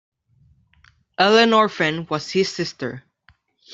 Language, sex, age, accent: English, male, under 19, Filipino